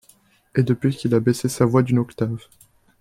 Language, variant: French, Français de métropole